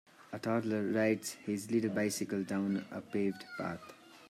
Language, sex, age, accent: English, male, 19-29, India and South Asia (India, Pakistan, Sri Lanka)